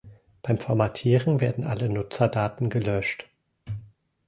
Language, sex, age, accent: German, male, 40-49, Deutschland Deutsch